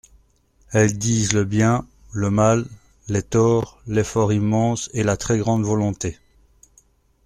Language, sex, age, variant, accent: French, male, 40-49, Français d'Europe, Français de Belgique